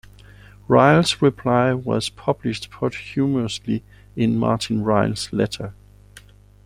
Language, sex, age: English, male, 40-49